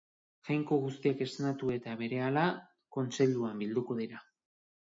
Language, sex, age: Basque, male, 30-39